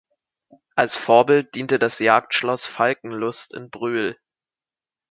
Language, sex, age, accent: German, male, under 19, Deutschland Deutsch